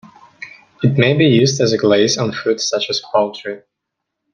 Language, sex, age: English, male, 19-29